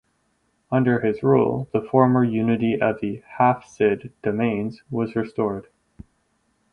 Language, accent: English, Canadian English